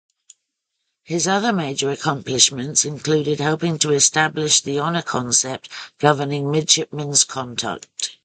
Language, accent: English, England English